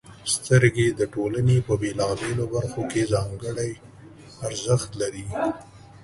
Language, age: Pashto, 30-39